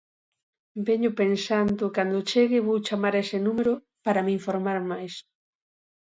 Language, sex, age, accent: Galician, female, 40-49, Oriental (común en zona oriental)